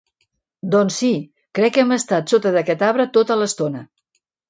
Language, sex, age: Catalan, female, 60-69